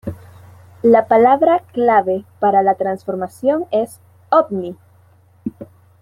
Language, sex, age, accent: Spanish, female, 19-29, Caribe: Cuba, Venezuela, Puerto Rico, República Dominicana, Panamá, Colombia caribeña, México caribeño, Costa del golfo de México